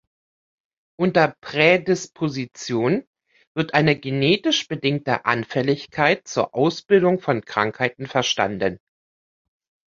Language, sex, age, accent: German, female, 50-59, Deutschland Deutsch